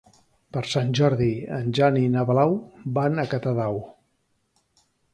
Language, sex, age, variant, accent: Catalan, male, 50-59, Central, central